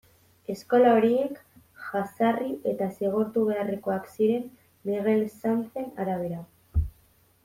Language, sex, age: Basque, female, 19-29